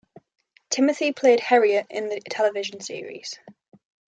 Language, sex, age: English, female, 19-29